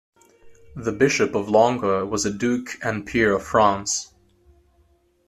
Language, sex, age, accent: English, male, 19-29, England English